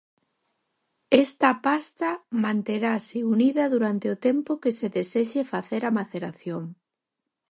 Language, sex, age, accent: Galician, female, 40-49, Normativo (estándar)